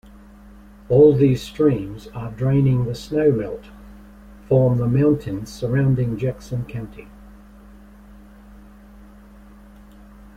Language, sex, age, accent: English, male, 70-79, Australian English